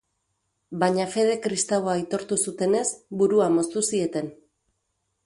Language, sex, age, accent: Basque, female, 40-49, Mendebalekoa (Araba, Bizkaia, Gipuzkoako mendebaleko herri batzuk)